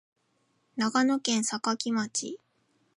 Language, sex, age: Japanese, female, 19-29